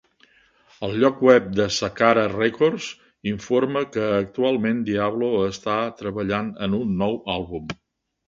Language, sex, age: Catalan, male, 70-79